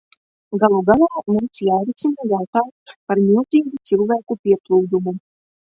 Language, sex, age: Latvian, female, 19-29